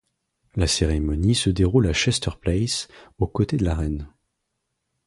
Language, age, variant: French, 30-39, Français de métropole